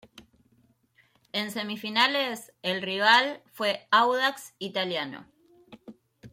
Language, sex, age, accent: Spanish, female, 40-49, Rioplatense: Argentina, Uruguay, este de Bolivia, Paraguay